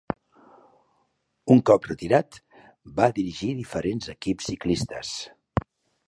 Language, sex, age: Catalan, male, 50-59